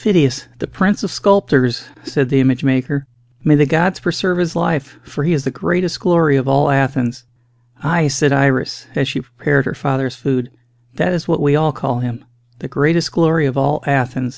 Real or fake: real